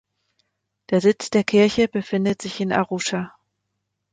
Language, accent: German, Deutschland Deutsch